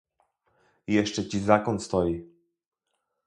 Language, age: Polish, 19-29